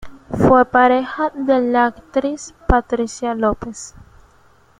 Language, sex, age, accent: Spanish, female, under 19, Caribe: Cuba, Venezuela, Puerto Rico, República Dominicana, Panamá, Colombia caribeña, México caribeño, Costa del golfo de México